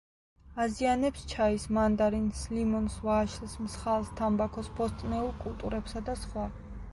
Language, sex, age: Georgian, female, 30-39